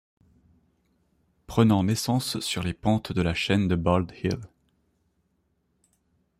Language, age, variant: French, 30-39, Français de métropole